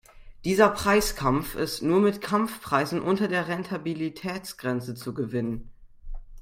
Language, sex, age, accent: German, male, under 19, Deutschland Deutsch